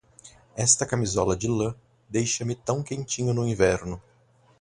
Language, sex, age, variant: Portuguese, male, 30-39, Portuguese (Brasil)